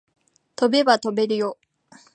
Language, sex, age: Japanese, female, 19-29